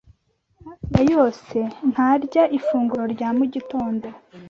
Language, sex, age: Kinyarwanda, male, 30-39